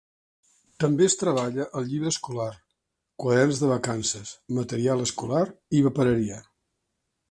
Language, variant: Catalan, Central